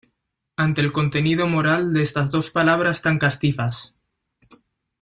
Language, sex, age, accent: Spanish, male, 19-29, España: Centro-Sur peninsular (Madrid, Toledo, Castilla-La Mancha)